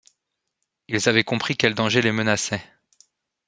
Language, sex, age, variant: French, male, 19-29, Français de métropole